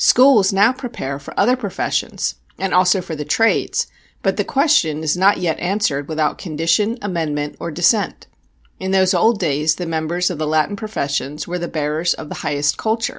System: none